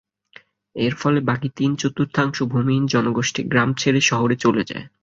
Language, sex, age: Bengali, male, 19-29